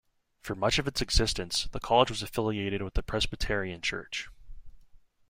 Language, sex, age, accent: English, male, 19-29, United States English